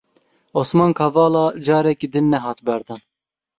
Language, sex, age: Kurdish, male, 19-29